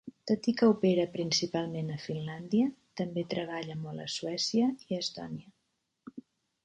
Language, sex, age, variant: Catalan, female, 50-59, Central